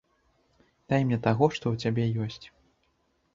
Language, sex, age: Belarusian, male, 19-29